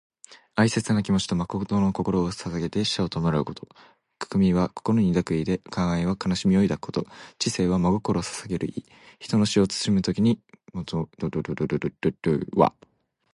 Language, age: Japanese, 19-29